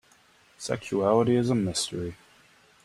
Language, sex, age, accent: English, male, 19-29, United States English